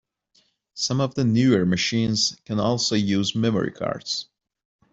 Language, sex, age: English, male, 30-39